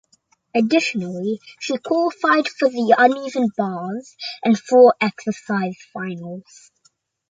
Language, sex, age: English, male, 19-29